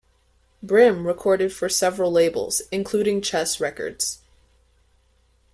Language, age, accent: English, under 19, United States English